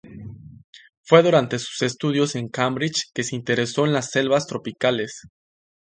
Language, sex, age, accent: Spanish, male, 19-29, México